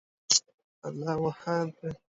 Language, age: Pashto, 19-29